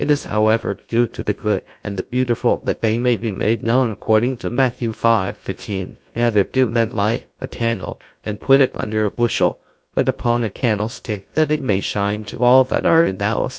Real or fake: fake